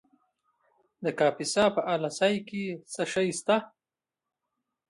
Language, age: Pashto, 19-29